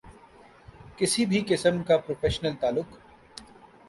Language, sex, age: Urdu, male, 19-29